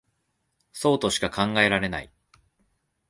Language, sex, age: Japanese, male, 19-29